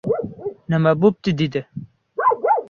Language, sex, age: Uzbek, male, 19-29